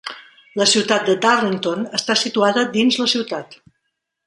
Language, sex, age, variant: Catalan, female, 40-49, Central